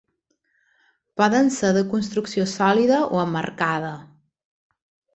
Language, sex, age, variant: Catalan, female, 40-49, Balear